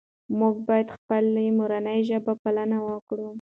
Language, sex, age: Pashto, female, 19-29